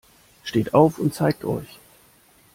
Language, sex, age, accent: German, male, 30-39, Deutschland Deutsch